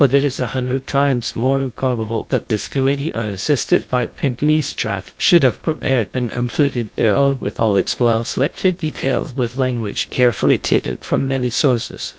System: TTS, GlowTTS